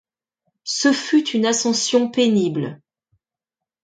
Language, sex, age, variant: French, female, 50-59, Français de métropole